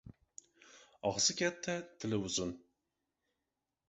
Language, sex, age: Uzbek, male, 19-29